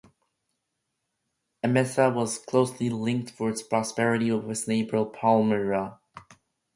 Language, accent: English, United States English